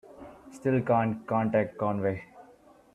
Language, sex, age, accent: English, male, 19-29, India and South Asia (India, Pakistan, Sri Lanka)